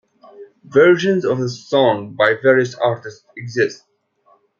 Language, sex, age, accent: English, male, 19-29, England English